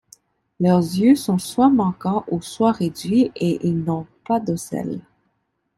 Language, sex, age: French, female, 30-39